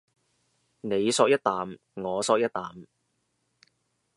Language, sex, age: Cantonese, male, 19-29